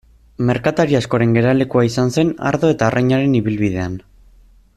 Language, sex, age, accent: Basque, male, 19-29, Erdialdekoa edo Nafarra (Gipuzkoa, Nafarroa)